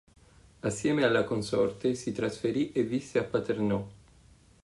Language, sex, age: Italian, male, 19-29